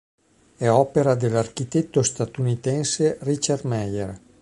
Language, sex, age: Italian, male, 50-59